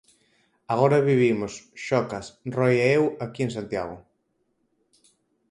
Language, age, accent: Galician, 19-29, Oriental (común en zona oriental)